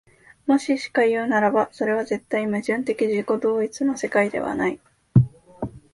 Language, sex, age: Japanese, female, 19-29